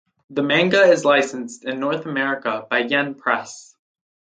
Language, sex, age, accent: English, male, under 19, United States English